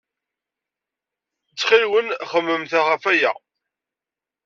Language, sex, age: Kabyle, male, 40-49